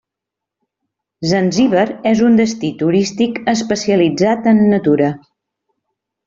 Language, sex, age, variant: Catalan, female, 40-49, Central